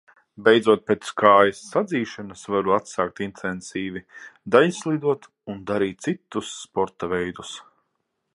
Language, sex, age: Latvian, male, 30-39